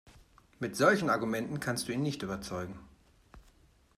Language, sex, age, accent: German, male, 40-49, Deutschland Deutsch